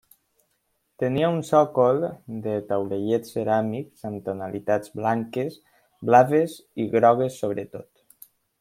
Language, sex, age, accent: Catalan, male, under 19, valencià